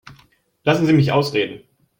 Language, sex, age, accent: German, male, 19-29, Deutschland Deutsch